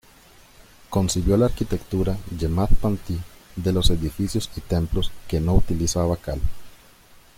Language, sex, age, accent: Spanish, male, 19-29, América central